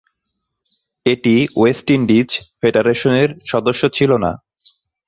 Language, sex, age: Bengali, male, 19-29